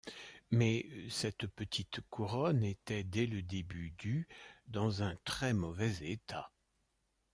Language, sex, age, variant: French, male, 60-69, Français de métropole